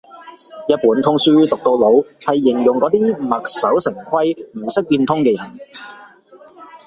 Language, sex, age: Cantonese, male, 19-29